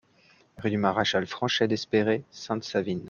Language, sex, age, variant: French, male, 19-29, Français de métropole